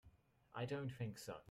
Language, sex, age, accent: English, male, under 19, England English